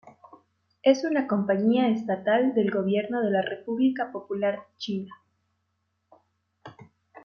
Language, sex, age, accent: Spanish, female, 19-29, Andino-Pacífico: Colombia, Perú, Ecuador, oeste de Bolivia y Venezuela andina